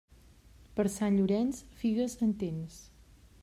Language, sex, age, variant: Catalan, female, 40-49, Central